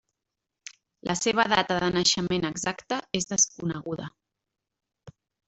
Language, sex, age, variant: Catalan, female, 30-39, Central